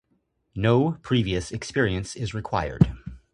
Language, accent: English, United States English